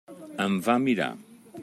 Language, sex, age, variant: Catalan, male, 50-59, Central